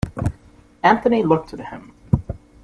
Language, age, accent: English, under 19, Canadian English